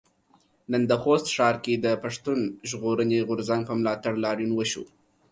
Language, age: Pashto, 19-29